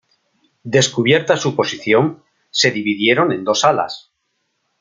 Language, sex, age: Spanish, male, 40-49